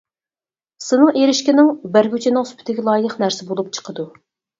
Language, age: Uyghur, 30-39